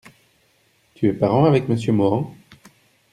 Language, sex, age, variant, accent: French, male, 30-39, Français d'Europe, Français de Belgique